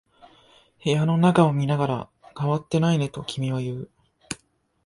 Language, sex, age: Japanese, male, 19-29